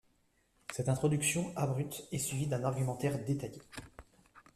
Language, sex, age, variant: French, male, 30-39, Français de métropole